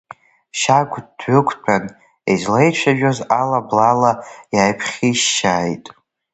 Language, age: Abkhazian, under 19